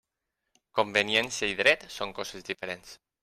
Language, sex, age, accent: Catalan, male, 40-49, valencià